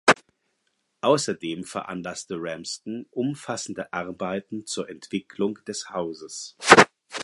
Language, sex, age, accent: German, male, 40-49, Deutschland Deutsch